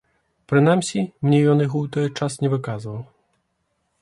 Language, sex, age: Belarusian, male, 30-39